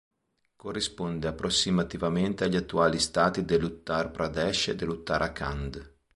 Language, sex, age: Italian, male, 40-49